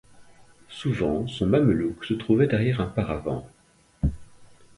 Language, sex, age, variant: French, male, 40-49, Français de métropole